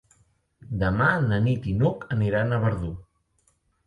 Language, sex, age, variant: Catalan, male, 30-39, Central